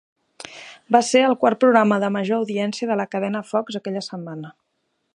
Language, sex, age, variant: Catalan, female, 30-39, Central